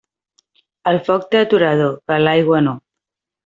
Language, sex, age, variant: Catalan, female, 30-39, Central